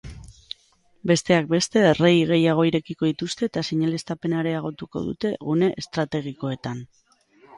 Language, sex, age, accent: Basque, female, 40-49, Mendebalekoa (Araba, Bizkaia, Gipuzkoako mendebaleko herri batzuk)